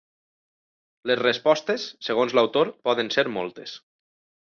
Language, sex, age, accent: Catalan, male, 19-29, valencià